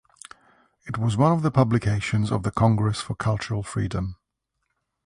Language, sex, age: English, male, 50-59